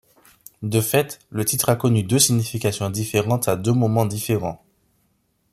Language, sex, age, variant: French, male, 30-39, Français des départements et régions d'outre-mer